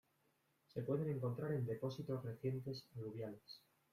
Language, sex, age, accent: Spanish, male, 30-39, España: Centro-Sur peninsular (Madrid, Toledo, Castilla-La Mancha)